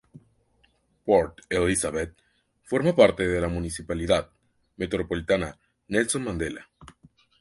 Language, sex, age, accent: Spanish, male, 19-29, México